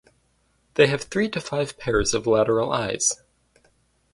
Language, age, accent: English, 19-29, United States English